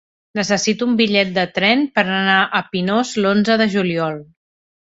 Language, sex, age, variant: Catalan, female, 40-49, Central